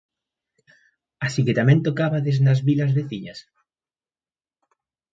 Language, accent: Galician, Central (gheada)